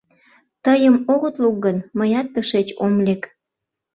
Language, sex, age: Mari, female, 19-29